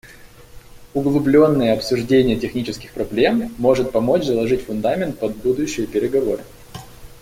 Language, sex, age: Russian, male, 19-29